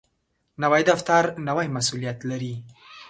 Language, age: Pashto, 19-29